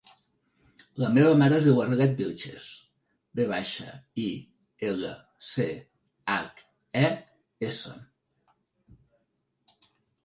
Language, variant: Catalan, Central